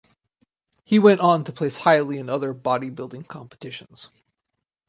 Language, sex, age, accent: English, male, 30-39, United States English